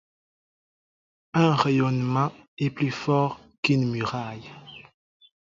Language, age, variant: French, 30-39, Français d'Afrique subsaharienne et des îles africaines